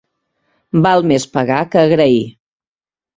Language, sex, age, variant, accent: Catalan, female, 40-49, Central, Català central